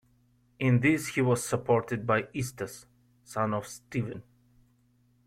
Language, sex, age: English, male, 30-39